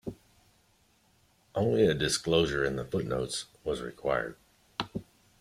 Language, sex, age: English, male, 50-59